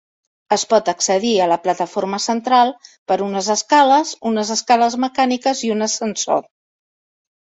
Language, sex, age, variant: Catalan, female, 50-59, Central